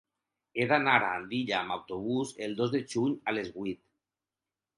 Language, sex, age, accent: Catalan, male, 40-49, valencià